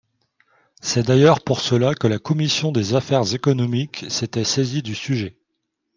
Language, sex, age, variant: French, male, 30-39, Français de métropole